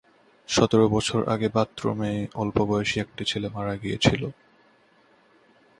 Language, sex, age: Bengali, male, 19-29